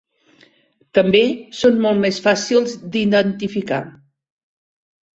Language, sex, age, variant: Catalan, female, 50-59, Central